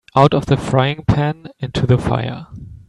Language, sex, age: English, male, 19-29